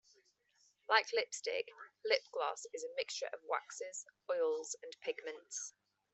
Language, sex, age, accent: English, female, 30-39, England English